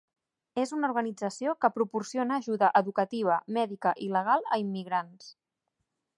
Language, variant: Catalan, Central